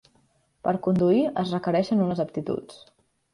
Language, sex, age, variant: Catalan, female, 19-29, Central